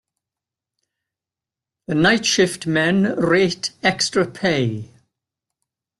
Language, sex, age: English, male, 80-89